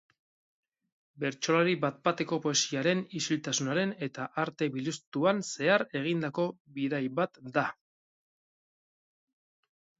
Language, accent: Basque, Erdialdekoa edo Nafarra (Gipuzkoa, Nafarroa)